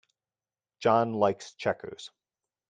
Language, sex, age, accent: English, male, 30-39, United States English